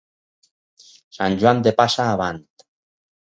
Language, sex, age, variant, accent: Catalan, male, 60-69, Valencià meridional, valencià